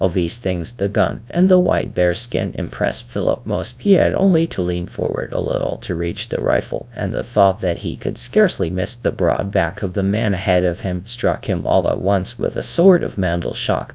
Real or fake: fake